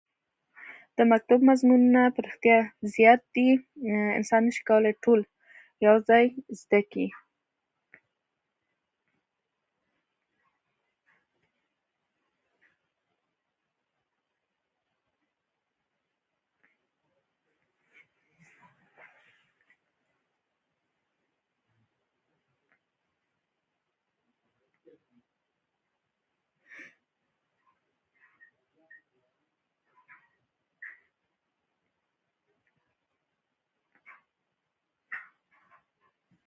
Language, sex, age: Pashto, female, 19-29